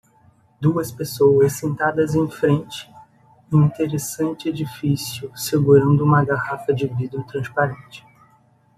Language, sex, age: Portuguese, male, 30-39